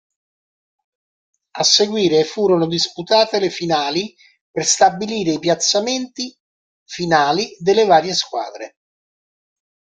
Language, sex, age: Italian, male, 60-69